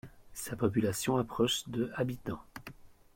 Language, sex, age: French, male, 30-39